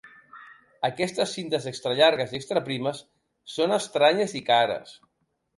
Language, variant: Catalan, Central